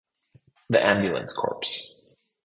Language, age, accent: English, 30-39, Canadian English